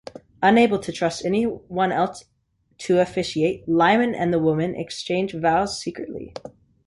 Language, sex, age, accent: English, male, under 19, United States English